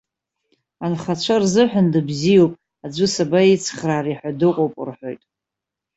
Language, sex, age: Abkhazian, female, 40-49